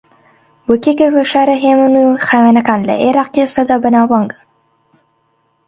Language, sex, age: Central Kurdish, female, under 19